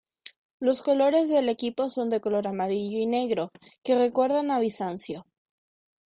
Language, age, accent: Spanish, 19-29, Chileno: Chile, Cuyo